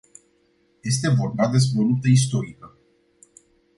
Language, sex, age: Romanian, male, 19-29